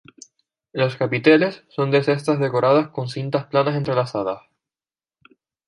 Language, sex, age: Spanish, female, 19-29